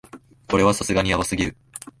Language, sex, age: Japanese, male, 19-29